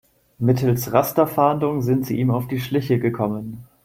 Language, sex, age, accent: German, male, 30-39, Deutschland Deutsch